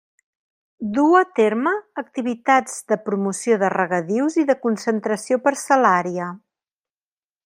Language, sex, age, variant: Catalan, female, 40-49, Central